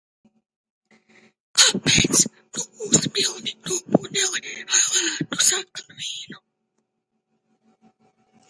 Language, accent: Latvian, bez akcenta